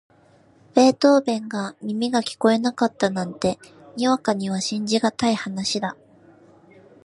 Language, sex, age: Japanese, female, 19-29